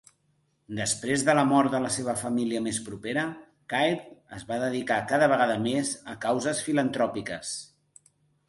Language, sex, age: Catalan, male, 40-49